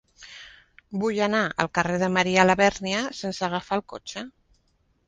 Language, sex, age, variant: Catalan, female, 50-59, Central